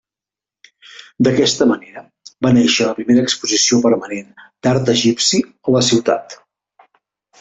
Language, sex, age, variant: Catalan, male, 50-59, Central